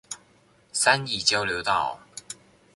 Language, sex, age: Chinese, male, under 19